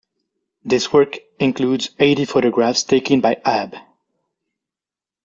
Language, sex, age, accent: English, male, 19-29, Canadian English